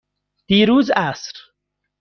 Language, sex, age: Persian, male, 30-39